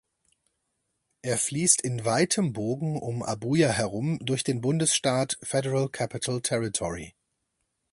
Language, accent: German, Deutschland Deutsch